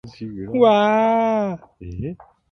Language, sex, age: Japanese, male, 19-29